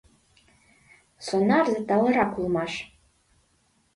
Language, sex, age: Mari, female, under 19